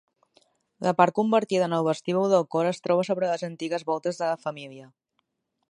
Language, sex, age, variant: Catalan, female, 30-39, Nord-Occidental